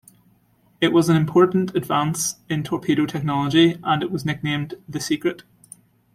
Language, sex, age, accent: English, male, 19-29, Irish English